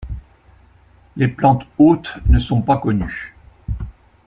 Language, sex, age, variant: French, male, 60-69, Français de métropole